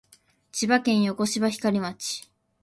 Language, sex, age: Japanese, female, 19-29